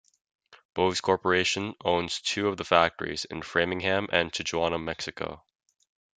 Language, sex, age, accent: English, male, under 19, United States English